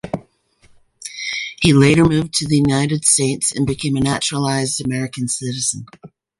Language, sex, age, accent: English, female, 60-69, United States English